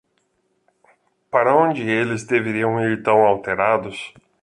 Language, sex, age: Portuguese, male, 40-49